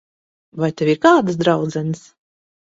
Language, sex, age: Latvian, female, 30-39